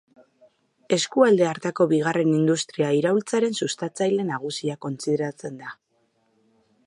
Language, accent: Basque, Mendebalekoa (Araba, Bizkaia, Gipuzkoako mendebaleko herri batzuk)